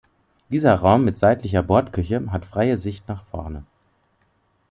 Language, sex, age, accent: German, male, 30-39, Deutschland Deutsch